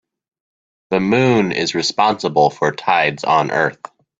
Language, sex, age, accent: English, male, 30-39, United States English